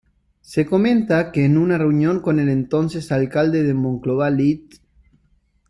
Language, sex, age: Spanish, male, 30-39